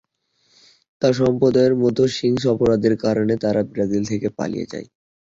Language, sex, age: Bengali, male, 19-29